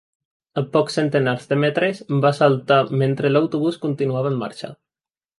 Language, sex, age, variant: Catalan, male, 19-29, Central